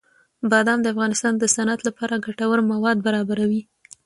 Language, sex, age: Pashto, female, 19-29